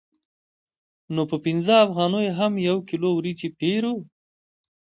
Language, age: Pashto, 30-39